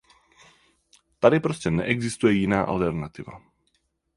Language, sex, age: Czech, male, 19-29